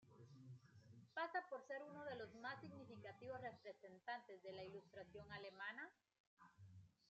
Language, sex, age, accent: Spanish, female, 30-39, América central